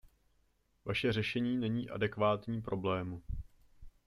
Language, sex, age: Czech, male, 19-29